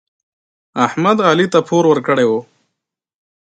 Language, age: Pashto, 19-29